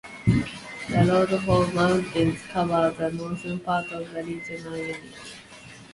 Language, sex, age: English, female, 19-29